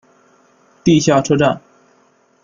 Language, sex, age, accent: Chinese, male, 19-29, 出生地：山东省